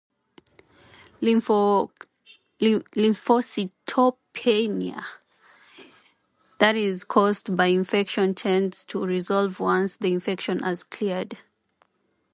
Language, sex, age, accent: English, female, 30-39, Kenyan